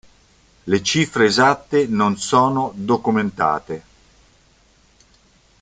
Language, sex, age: Italian, male, 50-59